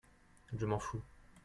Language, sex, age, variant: French, male, 30-39, Français de métropole